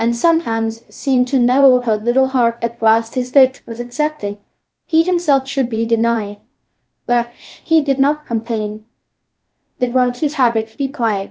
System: TTS, VITS